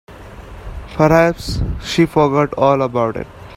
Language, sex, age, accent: English, male, 19-29, India and South Asia (India, Pakistan, Sri Lanka)